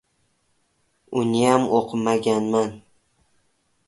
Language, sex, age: Uzbek, male, under 19